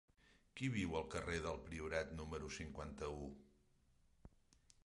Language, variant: Catalan, Central